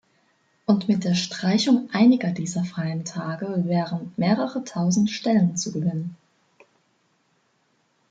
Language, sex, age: German, female, 19-29